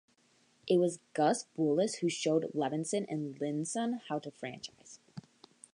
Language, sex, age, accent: English, female, under 19, United States English